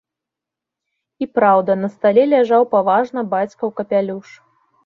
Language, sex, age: Belarusian, female, 19-29